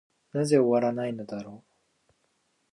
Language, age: Japanese, 19-29